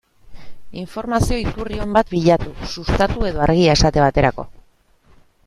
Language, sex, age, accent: Basque, female, 30-39, Mendebalekoa (Araba, Bizkaia, Gipuzkoako mendebaleko herri batzuk)